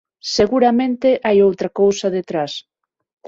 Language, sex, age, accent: Galician, female, 30-39, Normativo (estándar); Neofalante